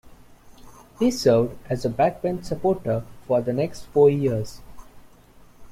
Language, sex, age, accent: English, male, 19-29, India and South Asia (India, Pakistan, Sri Lanka)